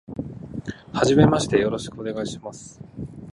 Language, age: Japanese, 30-39